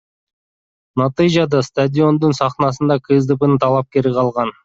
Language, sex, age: Kyrgyz, male, 40-49